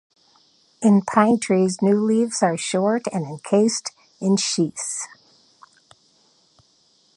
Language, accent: English, United States English